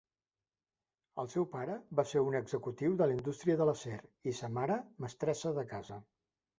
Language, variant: Catalan, Central